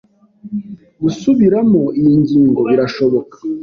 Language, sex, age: Kinyarwanda, male, 19-29